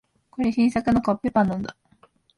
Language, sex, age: Japanese, female, 19-29